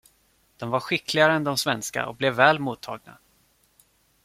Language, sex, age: Swedish, male, 19-29